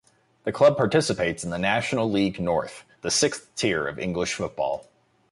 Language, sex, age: English, male, 19-29